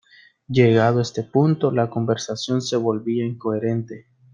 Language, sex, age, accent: Spanish, male, 19-29, América central